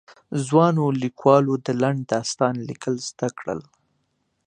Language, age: Pashto, 30-39